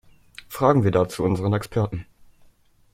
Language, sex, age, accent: German, male, under 19, Deutschland Deutsch